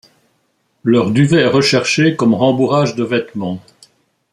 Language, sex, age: French, male, 80-89